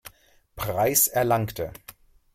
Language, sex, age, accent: German, male, 40-49, Deutschland Deutsch